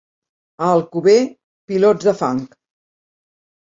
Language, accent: Catalan, Barceloní